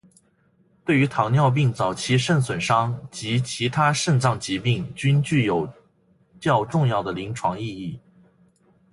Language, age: Chinese, 19-29